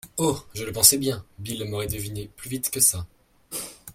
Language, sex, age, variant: French, male, under 19, Français de métropole